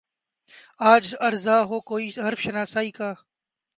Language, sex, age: Urdu, male, 19-29